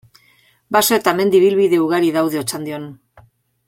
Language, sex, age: Basque, female, 60-69